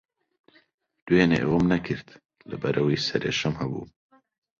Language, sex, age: Central Kurdish, male, under 19